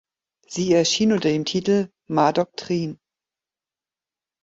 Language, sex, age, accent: German, female, 50-59, Deutschland Deutsch; Norddeutsch